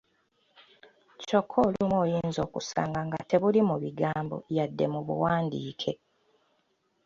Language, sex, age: Ganda, female, 19-29